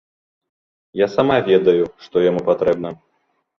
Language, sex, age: Belarusian, male, 40-49